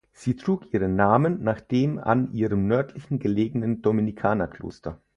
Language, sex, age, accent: German, male, 30-39, Deutschland Deutsch